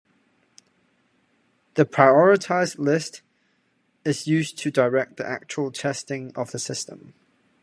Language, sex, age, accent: English, male, 19-29, United States English